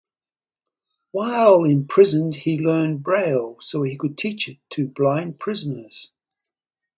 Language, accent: English, Australian English